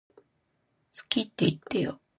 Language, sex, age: Japanese, female, 40-49